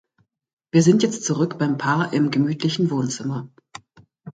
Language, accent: German, Deutschland Deutsch